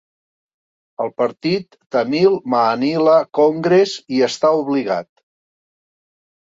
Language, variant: Catalan, Central